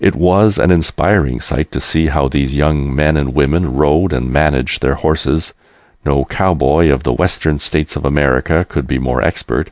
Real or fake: real